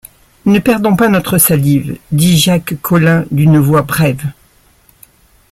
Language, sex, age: French, male, 60-69